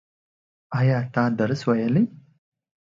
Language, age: Pashto, 19-29